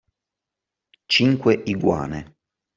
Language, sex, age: Italian, male, 30-39